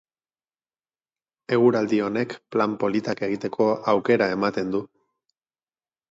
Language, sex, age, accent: Basque, male, 30-39, Batua